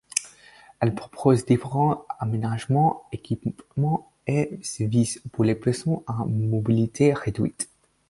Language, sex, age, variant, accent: French, male, under 19, Français d'Afrique subsaharienne et des îles africaines, Français de Madagascar